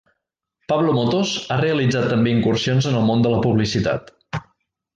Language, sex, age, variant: Catalan, male, 40-49, Central